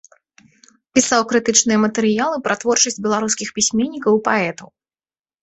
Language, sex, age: Belarusian, female, 30-39